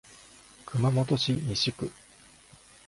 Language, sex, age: Japanese, male, 30-39